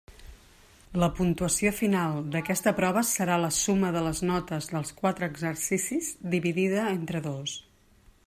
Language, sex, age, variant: Catalan, female, 40-49, Central